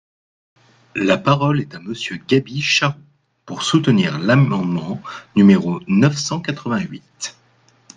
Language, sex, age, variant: French, male, 19-29, Français de métropole